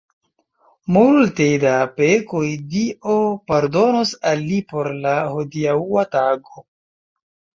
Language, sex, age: Esperanto, male, 19-29